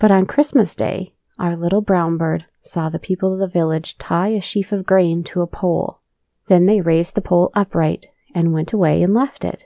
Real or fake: real